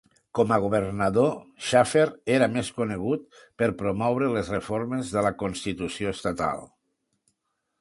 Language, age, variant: Catalan, 60-69, Tortosí